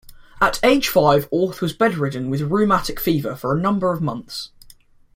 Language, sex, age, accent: English, male, under 19, England English